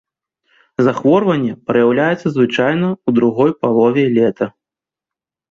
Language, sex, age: Belarusian, male, 30-39